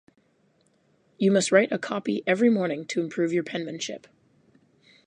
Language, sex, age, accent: English, female, 19-29, United States English